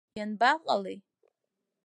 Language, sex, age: Abkhazian, female, under 19